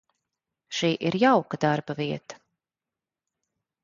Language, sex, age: Latvian, female, 40-49